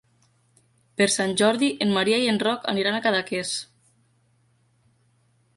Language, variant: Catalan, Nord-Occidental